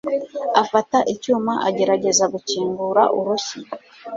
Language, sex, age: Kinyarwanda, female, 30-39